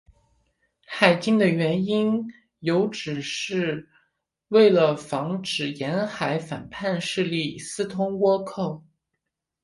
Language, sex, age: Chinese, male, 19-29